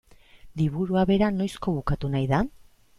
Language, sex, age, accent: Basque, female, 40-49, Mendebalekoa (Araba, Bizkaia, Gipuzkoako mendebaleko herri batzuk)